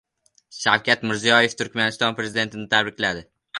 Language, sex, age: Uzbek, male, under 19